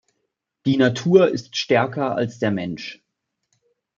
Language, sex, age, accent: German, male, 19-29, Deutschland Deutsch